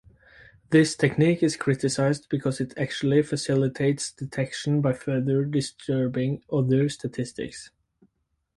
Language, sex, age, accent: English, male, under 19, United States English